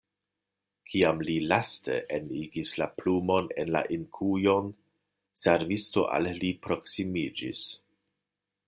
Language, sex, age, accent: Esperanto, male, 50-59, Internacia